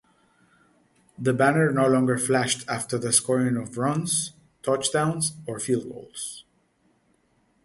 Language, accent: English, United States English